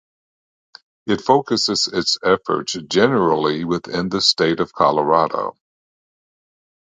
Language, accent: English, United States English